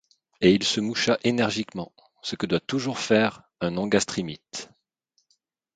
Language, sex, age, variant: French, male, 40-49, Français de métropole